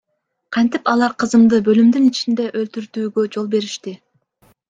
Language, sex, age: Kyrgyz, female, 19-29